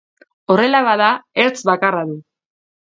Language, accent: Basque, Mendebalekoa (Araba, Bizkaia, Gipuzkoako mendebaleko herri batzuk)